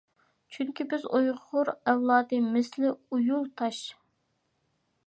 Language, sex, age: Uyghur, female, 19-29